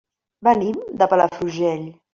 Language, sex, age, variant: Catalan, female, 50-59, Central